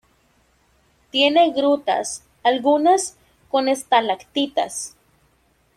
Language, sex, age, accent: Spanish, female, 19-29, América central